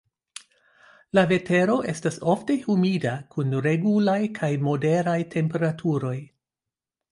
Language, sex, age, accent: Esperanto, female, 50-59, Internacia